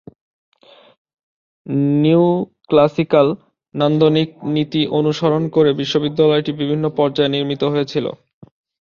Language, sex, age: Bengali, male, 19-29